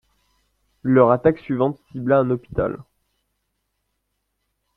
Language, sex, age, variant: French, male, 19-29, Français de métropole